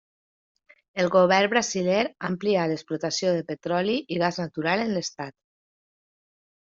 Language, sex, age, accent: Catalan, female, 30-39, valencià